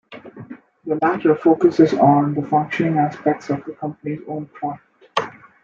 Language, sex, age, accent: English, male, 19-29, India and South Asia (India, Pakistan, Sri Lanka)